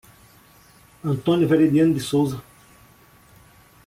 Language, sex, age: Portuguese, male, 40-49